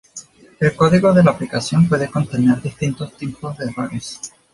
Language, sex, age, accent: Spanish, male, 19-29, Caribe: Cuba, Venezuela, Puerto Rico, República Dominicana, Panamá, Colombia caribeña, México caribeño, Costa del golfo de México